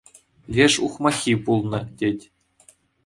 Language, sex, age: Chuvash, male, 19-29